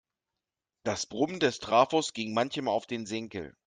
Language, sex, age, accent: German, male, 40-49, Deutschland Deutsch